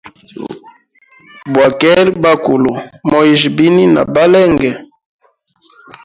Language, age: Hemba, 30-39